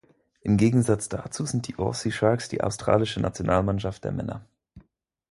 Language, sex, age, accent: German, male, 19-29, Schweizerdeutsch